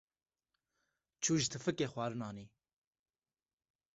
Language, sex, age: Kurdish, male, 19-29